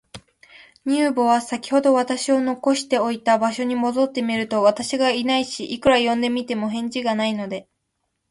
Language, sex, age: Japanese, female, 19-29